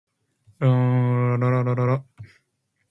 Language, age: English, 19-29